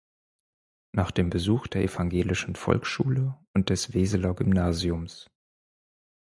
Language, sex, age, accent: German, male, 30-39, Deutschland Deutsch